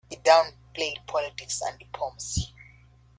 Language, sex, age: English, male, 19-29